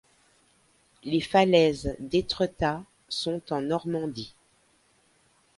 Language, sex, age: French, female, 50-59